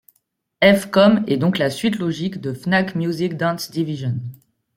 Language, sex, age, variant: French, female, 30-39, Français de métropole